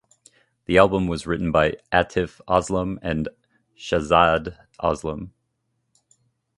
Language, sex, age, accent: English, male, 30-39, United States English